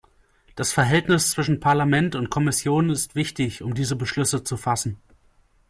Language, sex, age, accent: German, male, 19-29, Deutschland Deutsch